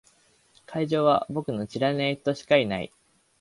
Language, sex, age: Japanese, male, under 19